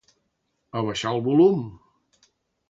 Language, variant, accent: Catalan, Central, central